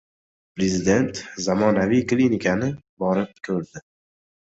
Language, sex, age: Uzbek, male, 19-29